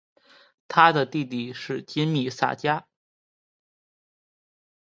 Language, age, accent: Chinese, under 19, 出生地：天津市